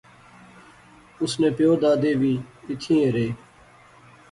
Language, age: Pahari-Potwari, 30-39